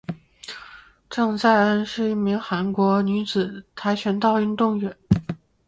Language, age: Chinese, 19-29